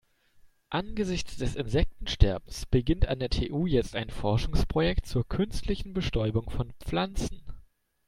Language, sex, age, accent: German, male, 19-29, Deutschland Deutsch